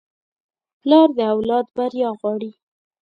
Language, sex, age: Pashto, female, 19-29